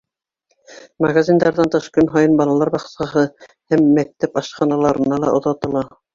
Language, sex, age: Bashkir, female, 60-69